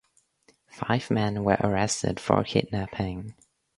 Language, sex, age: English, female, under 19